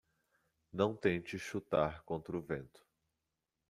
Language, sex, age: Portuguese, male, 30-39